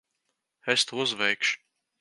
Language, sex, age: Latvian, male, under 19